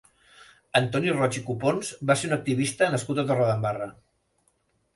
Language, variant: Catalan, Central